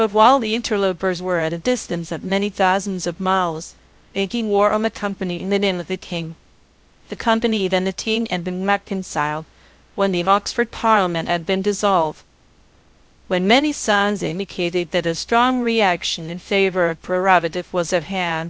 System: TTS, VITS